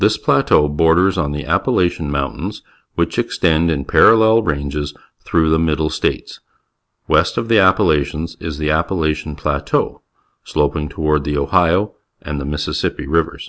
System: none